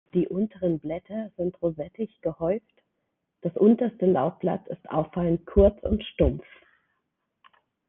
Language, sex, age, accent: German, female, 30-39, Deutschland Deutsch